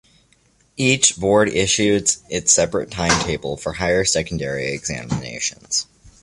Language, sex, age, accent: English, male, under 19, United States English